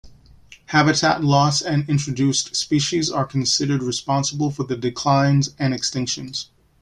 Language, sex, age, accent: English, male, 40-49, United States English